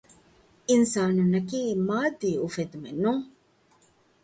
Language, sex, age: Divehi, female, 40-49